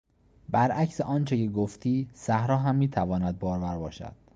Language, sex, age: Persian, male, 19-29